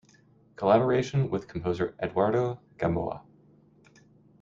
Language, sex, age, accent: English, male, 30-39, United States English